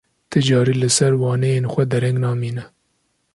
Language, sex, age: Kurdish, male, 30-39